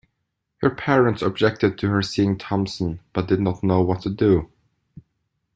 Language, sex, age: English, male, 40-49